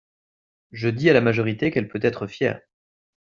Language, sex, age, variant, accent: French, male, 30-39, Français d'Europe, Français de Belgique